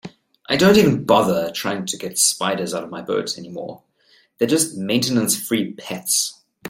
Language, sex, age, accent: English, male, 30-39, Southern African (South Africa, Zimbabwe, Namibia)